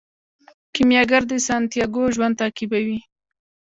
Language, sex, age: Pashto, female, 19-29